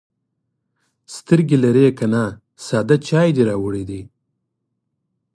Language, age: Pashto, 30-39